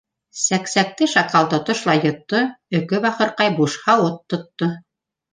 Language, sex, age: Bashkir, female, 50-59